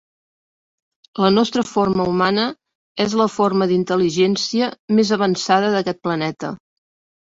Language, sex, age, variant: Catalan, female, 50-59, Central